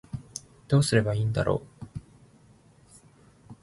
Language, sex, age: Japanese, male, 19-29